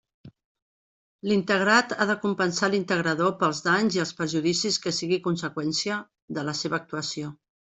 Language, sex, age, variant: Catalan, female, 50-59, Central